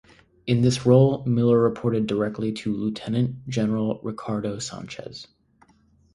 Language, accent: English, United States English